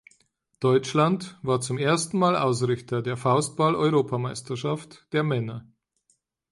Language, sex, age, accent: German, male, 30-39, Deutschland Deutsch